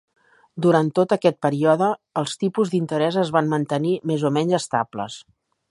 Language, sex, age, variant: Catalan, female, 50-59, Central